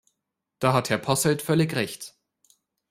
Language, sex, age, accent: German, male, 19-29, Deutschland Deutsch